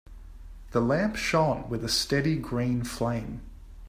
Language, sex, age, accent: English, male, 19-29, Australian English